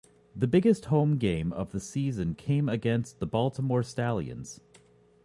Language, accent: English, Canadian English